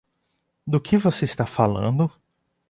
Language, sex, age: Portuguese, male, 19-29